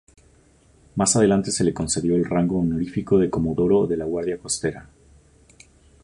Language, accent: Spanish, México